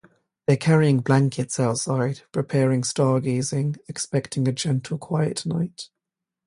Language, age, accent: English, 19-29, England English; London English